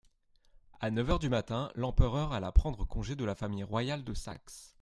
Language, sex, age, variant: French, male, 30-39, Français de métropole